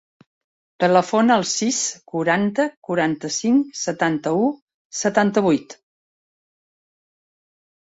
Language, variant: Catalan, Central